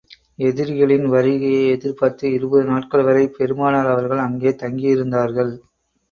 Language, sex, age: Tamil, male, 30-39